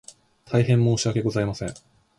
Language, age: Japanese, 19-29